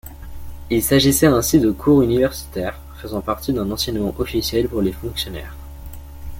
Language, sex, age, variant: French, male, under 19, Français de métropole